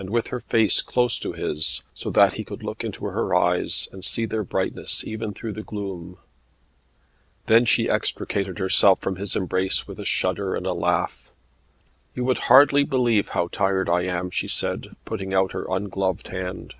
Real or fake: real